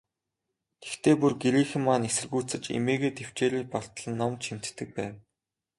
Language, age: Mongolian, 19-29